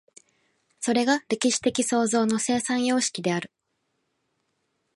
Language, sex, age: Japanese, female, 19-29